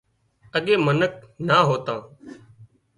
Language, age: Wadiyara Koli, 30-39